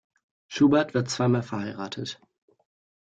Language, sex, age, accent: German, male, 19-29, Deutschland Deutsch